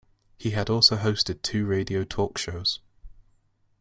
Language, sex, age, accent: English, male, 19-29, England English